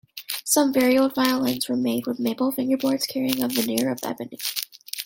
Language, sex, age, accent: English, female, under 19, United States English